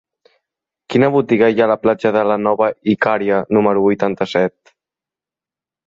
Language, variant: Catalan, Central